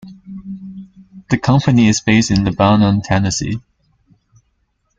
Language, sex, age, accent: English, female, 19-29, Hong Kong English